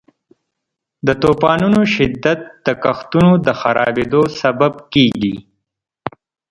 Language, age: Pashto, 30-39